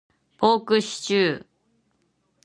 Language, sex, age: Japanese, female, 19-29